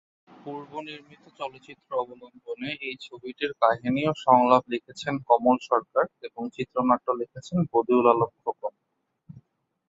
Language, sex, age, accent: Bengali, male, 19-29, Bangladeshi